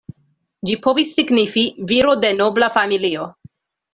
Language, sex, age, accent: Esperanto, female, 19-29, Internacia